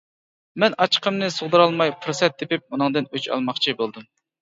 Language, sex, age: Uyghur, female, 40-49